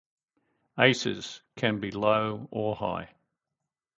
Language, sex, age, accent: English, male, 60-69, Australian English